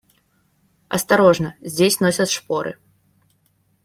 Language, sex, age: Russian, female, 19-29